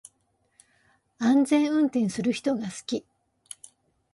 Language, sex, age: Japanese, female, 50-59